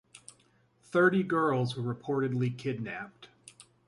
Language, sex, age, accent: English, male, 30-39, United States English